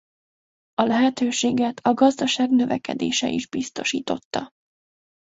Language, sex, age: Hungarian, female, 19-29